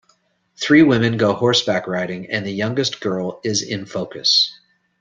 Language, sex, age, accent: English, male, 40-49, United States English